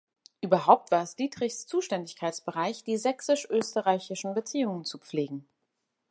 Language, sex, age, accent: German, female, 30-39, Deutschland Deutsch